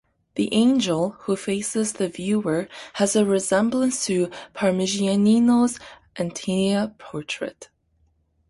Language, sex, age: English, female, 19-29